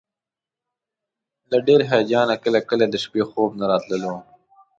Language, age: Pashto, 19-29